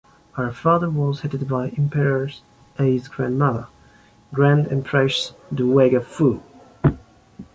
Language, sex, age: English, male, 19-29